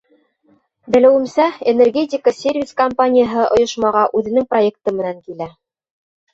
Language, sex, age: Bashkir, female, 30-39